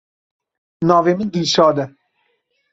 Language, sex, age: Kurdish, male, 19-29